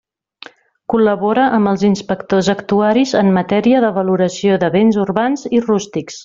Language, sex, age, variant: Catalan, female, 30-39, Central